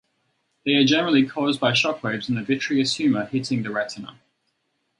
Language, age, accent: English, 30-39, Australian English